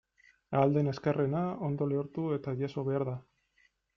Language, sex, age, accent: Basque, male, 19-29, Erdialdekoa edo Nafarra (Gipuzkoa, Nafarroa)